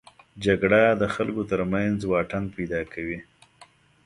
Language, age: Pashto, 30-39